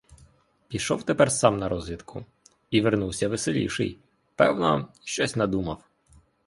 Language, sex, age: Ukrainian, male, 19-29